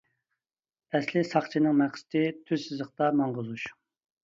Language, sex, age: Uyghur, male, 30-39